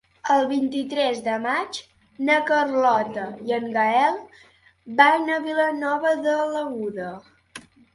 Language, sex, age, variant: Catalan, female, under 19, Central